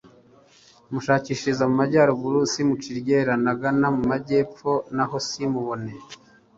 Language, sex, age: Kinyarwanda, male, 50-59